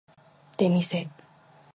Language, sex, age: Japanese, female, under 19